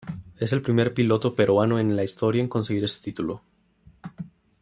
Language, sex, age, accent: Spanish, male, 19-29, México